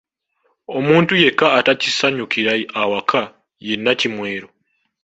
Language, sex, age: Ganda, male, 19-29